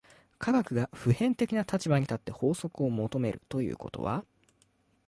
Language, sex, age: Japanese, male, 19-29